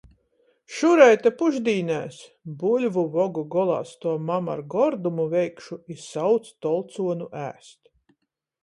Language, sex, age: Latgalian, female, 40-49